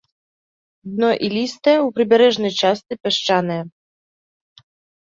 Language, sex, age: Belarusian, female, 30-39